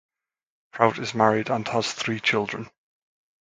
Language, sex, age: English, male, 40-49